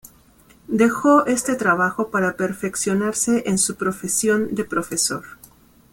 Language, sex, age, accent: Spanish, female, 30-39, México